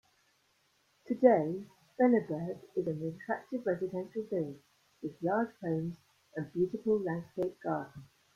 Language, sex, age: English, female, 60-69